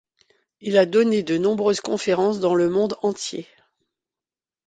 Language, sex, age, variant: French, female, 50-59, Français de métropole